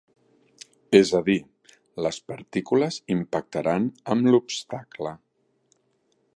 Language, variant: Catalan, Central